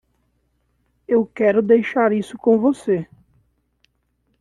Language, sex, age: Portuguese, male, 30-39